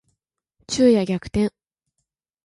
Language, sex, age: Japanese, female, 19-29